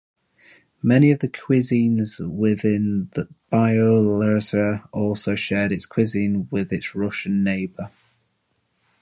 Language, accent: English, England English